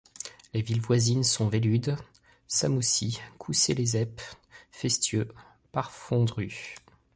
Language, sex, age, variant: French, male, 30-39, Français de métropole